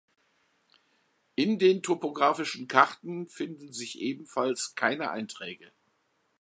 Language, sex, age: German, male, 60-69